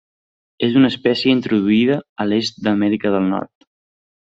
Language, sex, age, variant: Catalan, male, 19-29, Central